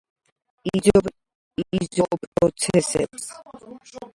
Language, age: Georgian, under 19